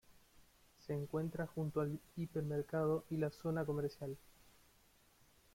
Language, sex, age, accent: Spanish, male, 30-39, Rioplatense: Argentina, Uruguay, este de Bolivia, Paraguay